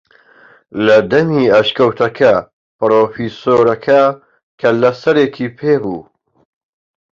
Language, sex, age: Central Kurdish, male, 19-29